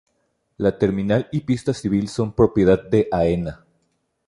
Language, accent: Spanish, México